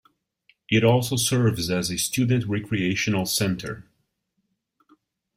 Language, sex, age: English, male, 30-39